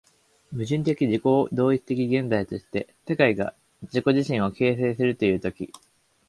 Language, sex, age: Japanese, male, under 19